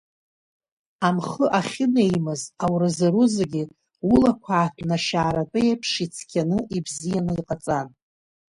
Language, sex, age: Abkhazian, female, 40-49